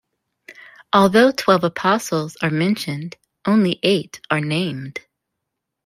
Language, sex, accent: English, female, United States English